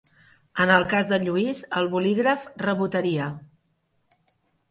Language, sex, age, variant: Catalan, female, 40-49, Central